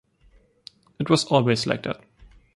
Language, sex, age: English, male, under 19